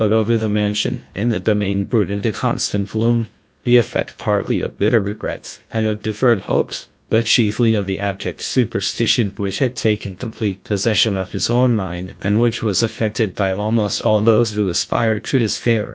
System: TTS, GlowTTS